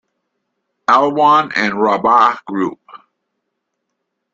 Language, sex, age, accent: English, male, 60-69, United States English